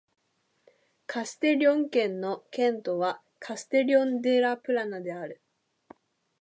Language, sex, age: Japanese, female, 19-29